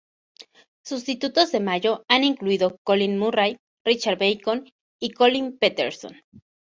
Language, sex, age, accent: Spanish, female, 19-29, México